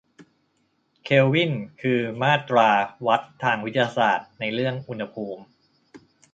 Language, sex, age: Thai, male, 30-39